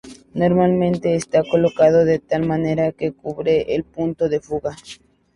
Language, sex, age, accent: Spanish, female, 19-29, México